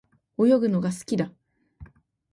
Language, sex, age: Japanese, female, 19-29